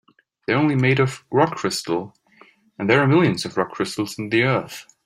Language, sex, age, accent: English, male, 19-29, United States English